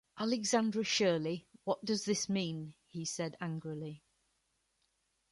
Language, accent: English, England English